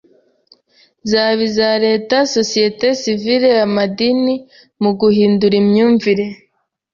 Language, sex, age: Kinyarwanda, female, 19-29